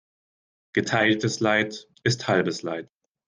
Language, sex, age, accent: German, male, 30-39, Deutschland Deutsch